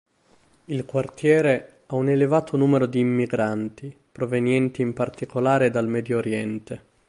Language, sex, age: Italian, male, 19-29